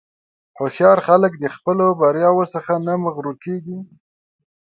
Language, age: Pashto, 19-29